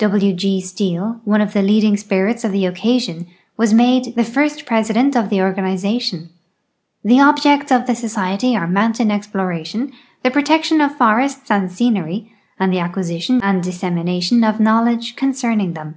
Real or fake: real